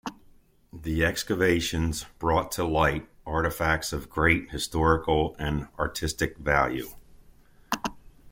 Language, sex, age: English, male, 50-59